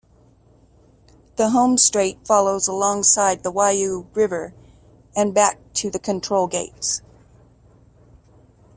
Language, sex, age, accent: English, female, 40-49, United States English